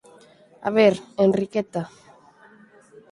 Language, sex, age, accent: Galician, female, 19-29, Atlántico (seseo e gheada)